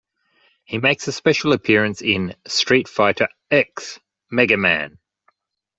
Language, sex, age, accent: English, male, 40-49, Australian English